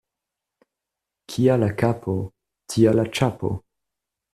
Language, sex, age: Esperanto, male, 19-29